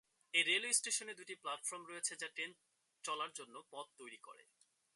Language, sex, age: Bengali, male, 19-29